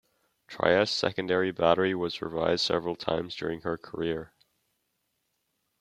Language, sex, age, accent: English, male, under 19, United States English